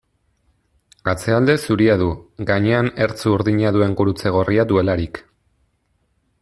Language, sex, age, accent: Basque, male, 30-39, Erdialdekoa edo Nafarra (Gipuzkoa, Nafarroa)